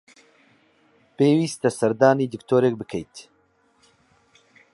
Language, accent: Central Kurdish, سۆرانی